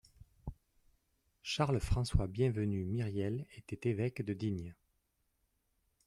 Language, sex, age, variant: French, male, 40-49, Français de métropole